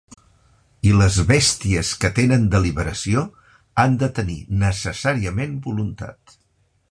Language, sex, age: Catalan, male, 60-69